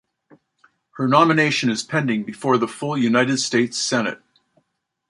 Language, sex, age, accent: English, male, 60-69, Canadian English